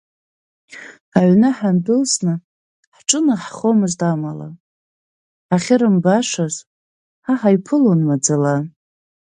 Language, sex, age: Abkhazian, female, 30-39